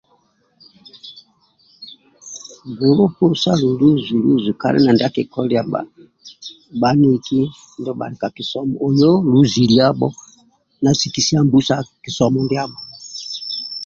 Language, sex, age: Amba (Uganda), male, 60-69